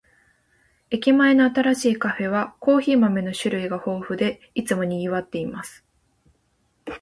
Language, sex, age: Japanese, female, 19-29